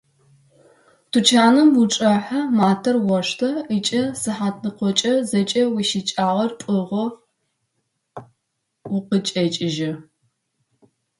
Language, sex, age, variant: Adyghe, female, 30-39, Адыгабзэ (Кирил, пстэумэ зэдыряе)